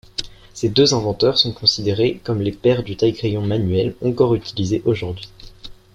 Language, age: French, under 19